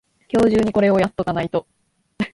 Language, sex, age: Japanese, female, 19-29